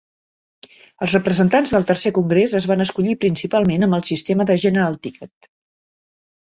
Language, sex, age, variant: Catalan, female, 60-69, Central